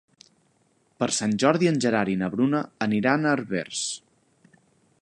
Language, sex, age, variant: Catalan, male, 19-29, Central